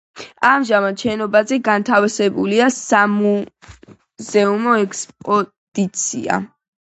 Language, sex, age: Georgian, female, 19-29